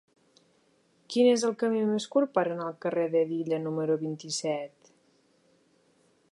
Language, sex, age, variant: Catalan, female, 30-39, Central